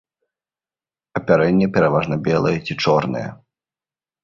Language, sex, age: Belarusian, male, 19-29